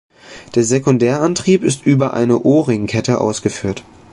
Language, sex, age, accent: German, male, 19-29, Deutschland Deutsch